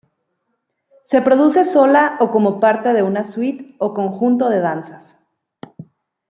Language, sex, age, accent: Spanish, female, 30-39, México